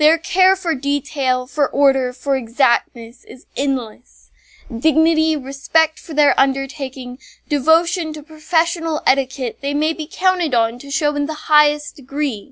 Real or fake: real